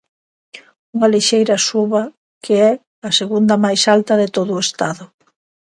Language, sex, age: Galician, female, 50-59